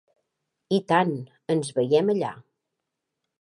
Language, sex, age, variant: Catalan, female, 50-59, Central